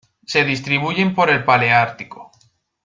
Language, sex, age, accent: Spanish, male, 19-29, España: Centro-Sur peninsular (Madrid, Toledo, Castilla-La Mancha)